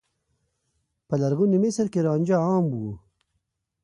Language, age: Pashto, 19-29